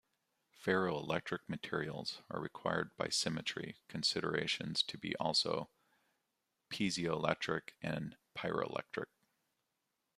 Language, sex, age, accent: English, male, 40-49, United States English